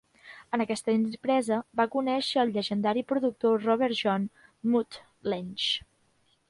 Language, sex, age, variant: Catalan, female, 19-29, Central